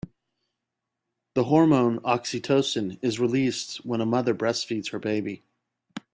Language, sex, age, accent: English, male, 40-49, United States English